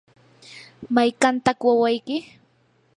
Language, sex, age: Yanahuanca Pasco Quechua, female, 19-29